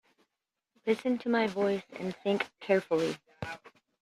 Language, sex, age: English, female, 40-49